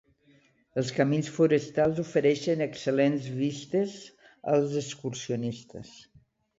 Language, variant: Catalan, Nord-Occidental